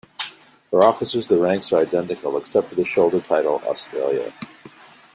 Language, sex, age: English, male, 50-59